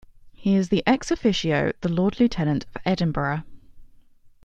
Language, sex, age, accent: English, female, 19-29, England English